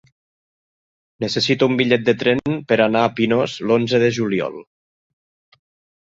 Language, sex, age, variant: Catalan, male, 50-59, Nord-Occidental